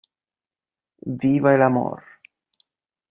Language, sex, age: Italian, male, 19-29